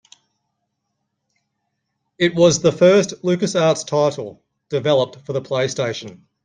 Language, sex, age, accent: English, male, 40-49, Australian English